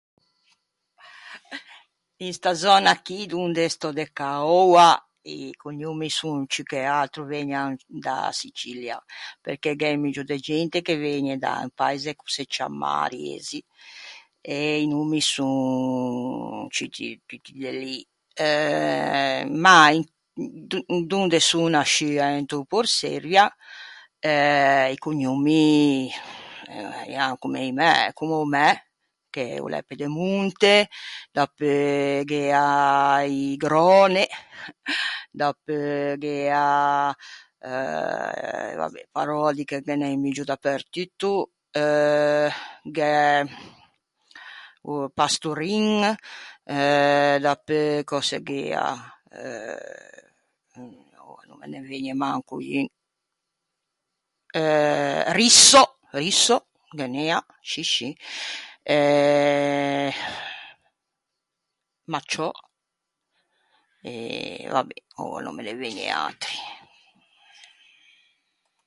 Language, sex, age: Ligurian, female, 60-69